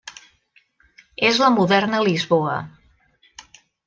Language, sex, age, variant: Catalan, female, 30-39, Central